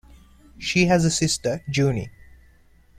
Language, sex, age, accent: English, male, 19-29, England English